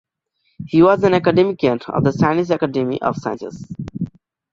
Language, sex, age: English, male, under 19